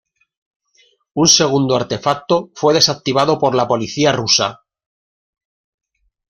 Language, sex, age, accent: Spanish, male, 50-59, España: Norte peninsular (Asturias, Castilla y León, Cantabria, País Vasco, Navarra, Aragón, La Rioja, Guadalajara, Cuenca)